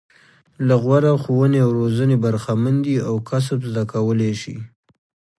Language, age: Pashto, 30-39